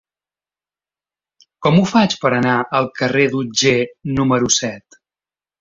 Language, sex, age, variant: Catalan, male, 30-39, Central